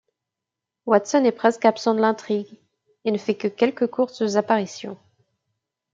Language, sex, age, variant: French, female, 19-29, Français de métropole